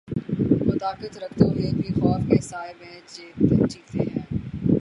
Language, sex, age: Urdu, female, 19-29